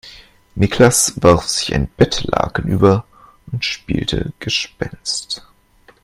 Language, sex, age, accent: German, male, 19-29, Deutschland Deutsch